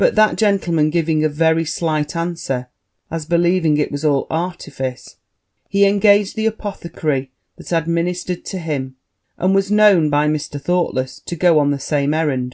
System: none